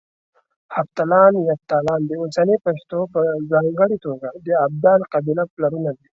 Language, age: Pashto, 19-29